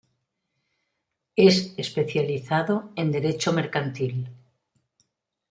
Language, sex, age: Spanish, female, 70-79